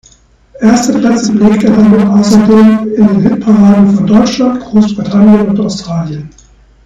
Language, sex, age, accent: German, male, 40-49, Deutschland Deutsch